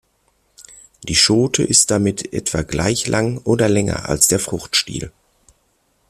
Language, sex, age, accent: German, male, 40-49, Deutschland Deutsch